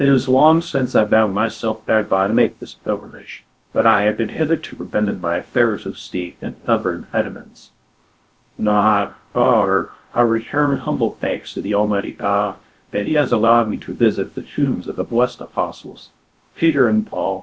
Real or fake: fake